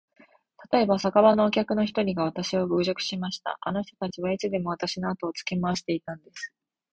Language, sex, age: Japanese, female, 19-29